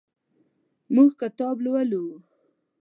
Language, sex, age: Pashto, female, 19-29